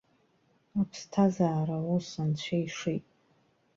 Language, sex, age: Abkhazian, female, 40-49